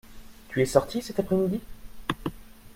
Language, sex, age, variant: French, male, 19-29, Français de métropole